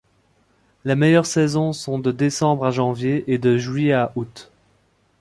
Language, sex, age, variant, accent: French, male, 19-29, Français d'Europe, Français de Belgique